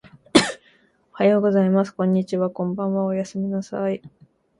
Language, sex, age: Japanese, female, 19-29